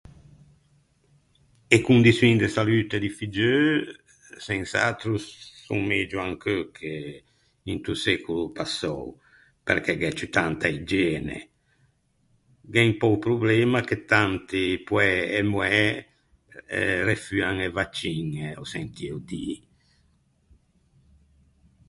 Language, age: Ligurian, 70-79